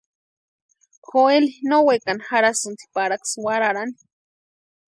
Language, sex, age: Western Highland Purepecha, female, 19-29